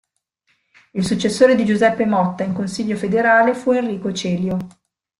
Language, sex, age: Italian, female, 40-49